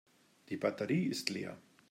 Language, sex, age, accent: German, male, 50-59, Deutschland Deutsch